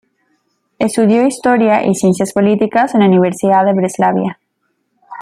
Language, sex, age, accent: Spanish, female, under 19, Andino-Pacífico: Colombia, Perú, Ecuador, oeste de Bolivia y Venezuela andina